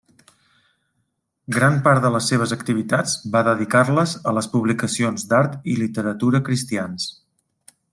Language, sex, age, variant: Catalan, male, 40-49, Central